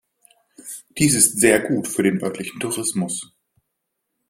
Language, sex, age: German, male, 19-29